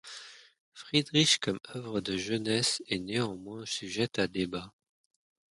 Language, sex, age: French, male, 19-29